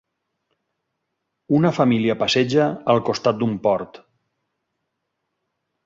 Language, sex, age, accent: Catalan, male, 50-59, valencià